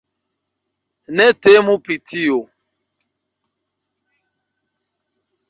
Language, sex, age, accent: Esperanto, male, 19-29, Internacia